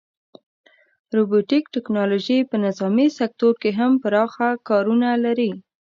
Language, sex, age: Pashto, female, under 19